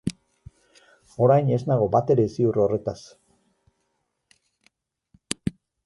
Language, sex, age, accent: Basque, male, 50-59, Erdialdekoa edo Nafarra (Gipuzkoa, Nafarroa)